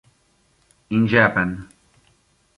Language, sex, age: Italian, male, 50-59